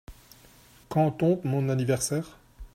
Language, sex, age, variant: French, male, 40-49, Français de métropole